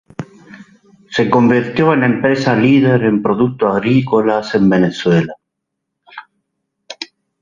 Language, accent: Spanish, España: Centro-Sur peninsular (Madrid, Toledo, Castilla-La Mancha)